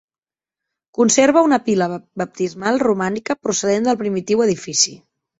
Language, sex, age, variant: Catalan, female, 30-39, Central